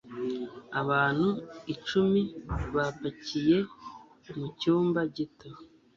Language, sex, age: Kinyarwanda, male, 30-39